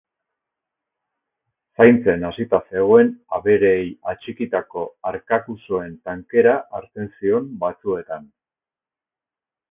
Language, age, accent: Basque, 60-69, Mendebalekoa (Araba, Bizkaia, Gipuzkoako mendebaleko herri batzuk)